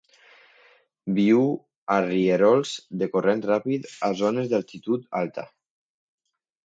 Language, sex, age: Catalan, male, 30-39